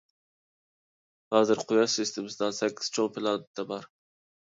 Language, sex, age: Uyghur, male, 19-29